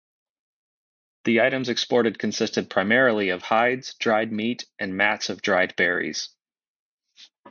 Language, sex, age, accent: English, male, 30-39, United States English